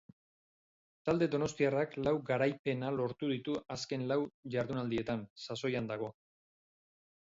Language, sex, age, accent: Basque, male, 40-49, Mendebalekoa (Araba, Bizkaia, Gipuzkoako mendebaleko herri batzuk)